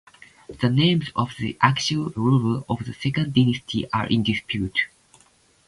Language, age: English, 19-29